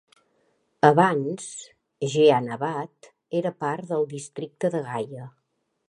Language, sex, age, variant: Catalan, female, 50-59, Central